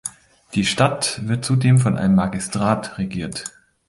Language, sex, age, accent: German, male, 40-49, Deutschland Deutsch